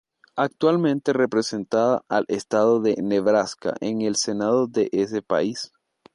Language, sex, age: Spanish, male, 19-29